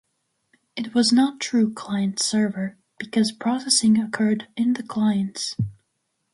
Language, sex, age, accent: English, female, under 19, United States English; England English